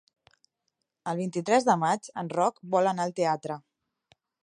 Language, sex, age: Catalan, female, 30-39